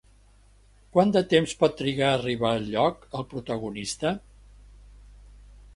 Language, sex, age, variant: Catalan, male, 70-79, Central